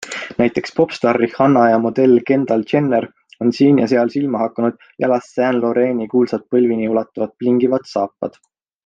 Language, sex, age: Estonian, male, 19-29